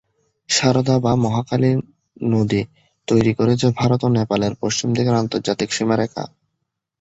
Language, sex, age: Bengali, male, 19-29